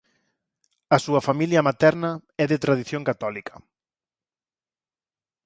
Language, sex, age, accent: Galician, male, 40-49, Normativo (estándar)